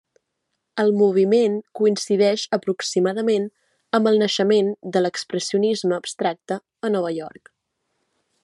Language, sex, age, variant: Catalan, female, 19-29, Central